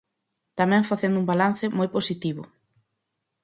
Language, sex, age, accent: Galician, female, 19-29, Normativo (estándar)